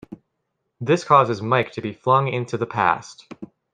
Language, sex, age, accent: English, female, 19-29, United States English